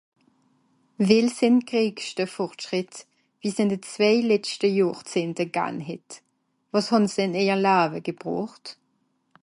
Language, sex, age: Swiss German, female, 19-29